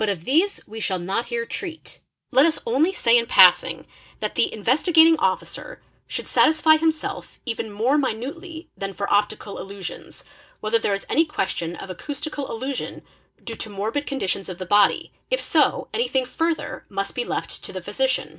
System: none